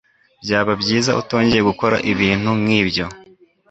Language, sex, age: Kinyarwanda, male, 19-29